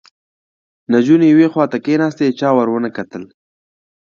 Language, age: Pashto, 19-29